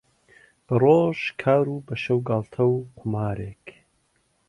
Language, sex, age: Central Kurdish, male, 30-39